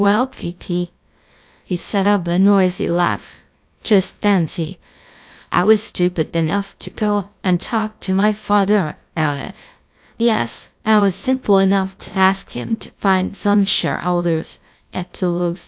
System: TTS, GlowTTS